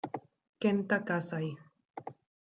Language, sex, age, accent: Spanish, female, 19-29, Andino-Pacífico: Colombia, Perú, Ecuador, oeste de Bolivia y Venezuela andina